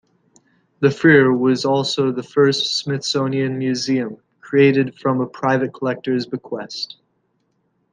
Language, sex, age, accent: English, male, 19-29, United States English